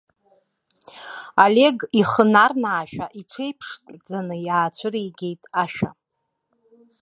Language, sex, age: Abkhazian, female, 40-49